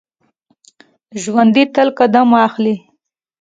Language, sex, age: Pashto, female, 19-29